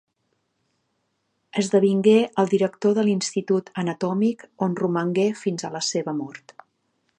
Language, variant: Catalan, Nord-Occidental